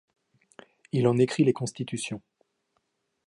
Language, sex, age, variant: French, male, 30-39, Français de métropole